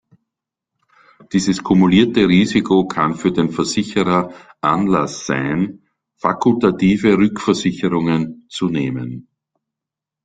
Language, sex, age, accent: German, male, 50-59, Österreichisches Deutsch